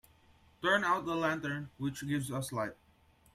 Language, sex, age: English, male, 19-29